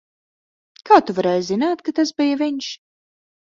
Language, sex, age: Latvian, female, 30-39